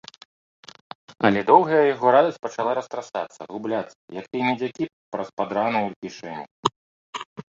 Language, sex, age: Belarusian, male, 30-39